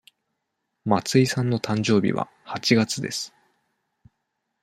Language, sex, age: Japanese, male, 19-29